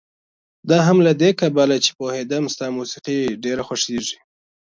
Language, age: Pashto, 19-29